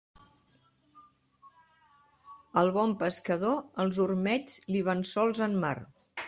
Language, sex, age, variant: Catalan, female, 50-59, Central